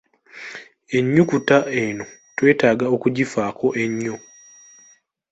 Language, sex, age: Ganda, male, 19-29